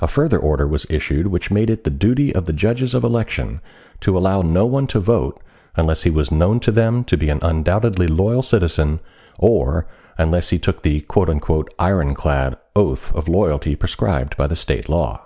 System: none